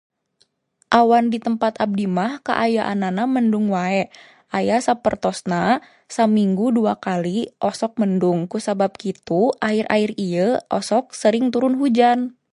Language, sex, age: Sundanese, female, 19-29